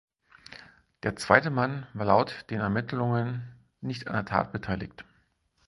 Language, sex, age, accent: German, male, 40-49, Deutschland Deutsch